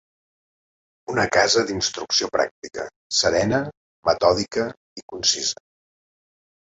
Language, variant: Catalan, Central